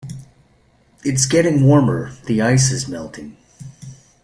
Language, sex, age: English, male, 30-39